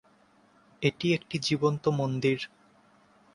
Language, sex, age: Bengali, male, 19-29